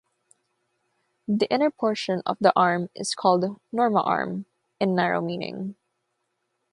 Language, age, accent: English, 19-29, United States English; Filipino